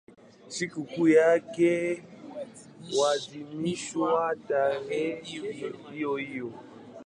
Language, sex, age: Swahili, male, 19-29